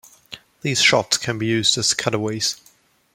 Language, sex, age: English, male, 19-29